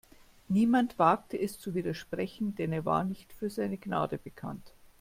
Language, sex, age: German, female, 50-59